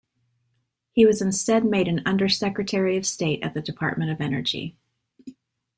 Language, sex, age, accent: English, female, 30-39, United States English